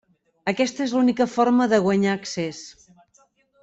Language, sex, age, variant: Catalan, female, 50-59, Central